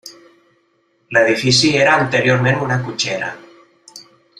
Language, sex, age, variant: Catalan, male, 50-59, Central